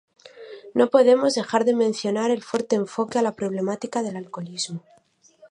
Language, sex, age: Spanish, female, 30-39